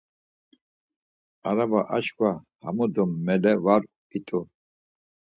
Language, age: Laz, 60-69